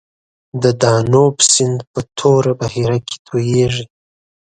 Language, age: Pashto, 19-29